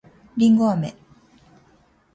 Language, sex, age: Japanese, female, 40-49